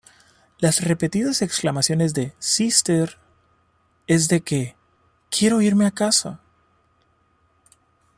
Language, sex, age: Spanish, male, 30-39